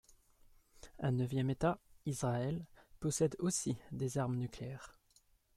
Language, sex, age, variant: French, male, 30-39, Français de métropole